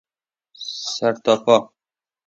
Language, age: Persian, 30-39